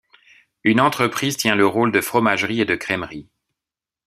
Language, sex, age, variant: French, male, 50-59, Français de métropole